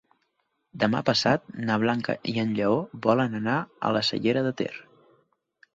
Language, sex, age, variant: Catalan, male, 19-29, Nord-Occidental